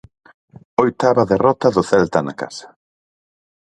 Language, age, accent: Galician, 40-49, Atlántico (seseo e gheada)